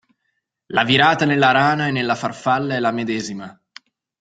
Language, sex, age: Italian, male, 30-39